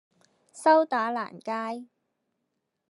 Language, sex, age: Cantonese, female, 30-39